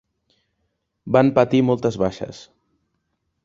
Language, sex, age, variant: Catalan, male, 19-29, Central